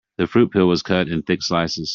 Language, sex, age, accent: English, male, 50-59, United States English